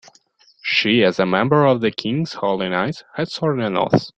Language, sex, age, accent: English, male, 19-29, India and South Asia (India, Pakistan, Sri Lanka)